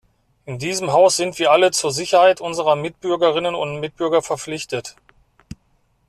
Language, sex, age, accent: German, male, 40-49, Deutschland Deutsch